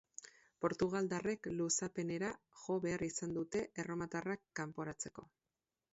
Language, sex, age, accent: Basque, female, 19-29, Erdialdekoa edo Nafarra (Gipuzkoa, Nafarroa)